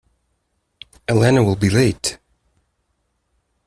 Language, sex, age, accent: English, male, 40-49, Canadian English